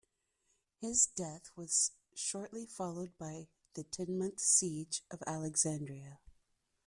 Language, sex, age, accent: English, female, 40-49, United States English